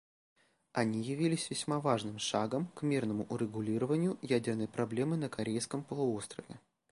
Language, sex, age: Russian, male, 30-39